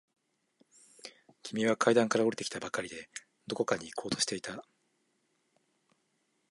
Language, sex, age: Japanese, male, 19-29